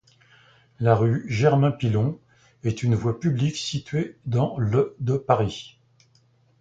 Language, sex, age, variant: French, male, 70-79, Français de métropole